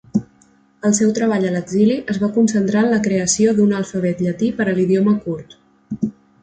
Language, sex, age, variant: Catalan, female, 19-29, Central